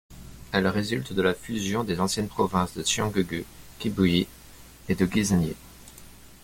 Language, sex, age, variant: French, male, 19-29, Français de métropole